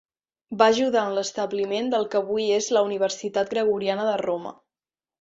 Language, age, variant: Catalan, 19-29, Central